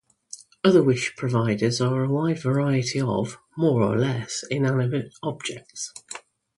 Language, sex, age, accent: English, female, 50-59, England English